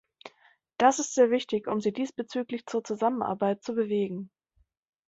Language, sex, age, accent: German, female, 19-29, Deutschland Deutsch